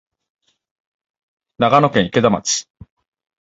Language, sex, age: Japanese, male, 19-29